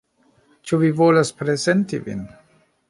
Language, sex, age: Esperanto, male, 50-59